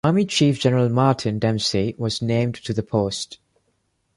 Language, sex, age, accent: English, male, 19-29, India and South Asia (India, Pakistan, Sri Lanka)